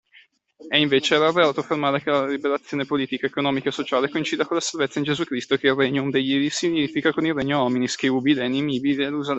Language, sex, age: Italian, male, 19-29